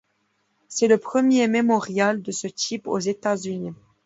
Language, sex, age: French, female, under 19